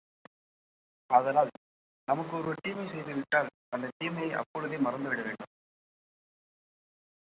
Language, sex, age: Tamil, male, 19-29